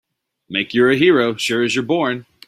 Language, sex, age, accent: English, male, 30-39, United States English